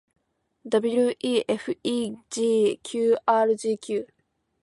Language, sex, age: Japanese, female, 19-29